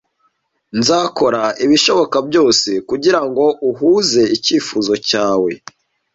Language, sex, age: Kinyarwanda, male, 19-29